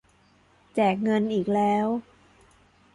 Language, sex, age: Thai, female, 19-29